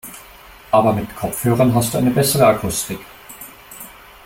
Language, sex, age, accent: German, male, 19-29, Deutschland Deutsch